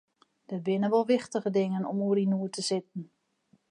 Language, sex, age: Western Frisian, female, 40-49